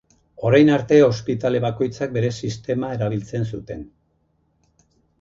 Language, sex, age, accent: Basque, male, 50-59, Erdialdekoa edo Nafarra (Gipuzkoa, Nafarroa)